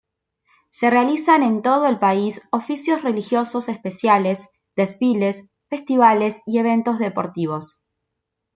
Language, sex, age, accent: Spanish, female, 19-29, Rioplatense: Argentina, Uruguay, este de Bolivia, Paraguay